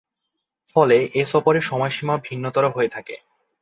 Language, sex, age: Bengali, male, 19-29